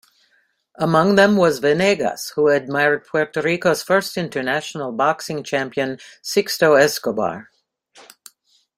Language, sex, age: English, female, 60-69